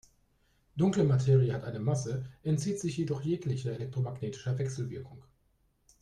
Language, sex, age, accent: German, male, 30-39, Deutschland Deutsch